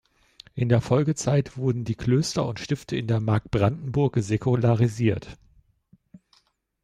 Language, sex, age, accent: German, male, 40-49, Deutschland Deutsch